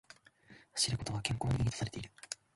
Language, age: Japanese, 19-29